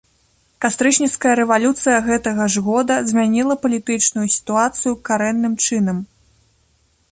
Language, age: Belarusian, 19-29